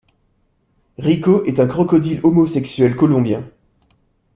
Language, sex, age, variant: French, male, 30-39, Français de métropole